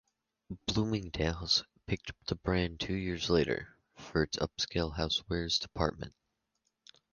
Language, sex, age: English, male, under 19